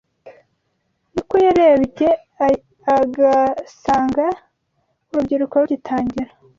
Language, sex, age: Kinyarwanda, female, 19-29